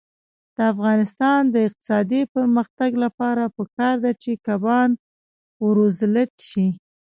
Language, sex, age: Pashto, female, 19-29